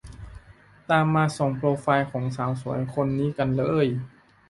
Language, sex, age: Thai, male, 19-29